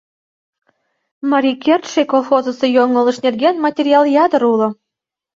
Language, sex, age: Mari, female, 19-29